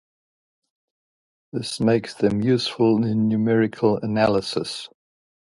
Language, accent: English, Southern African (South Africa, Zimbabwe, Namibia)